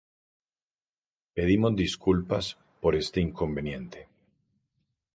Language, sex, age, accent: Spanish, male, 40-49, Andino-Pacífico: Colombia, Perú, Ecuador, oeste de Bolivia y Venezuela andina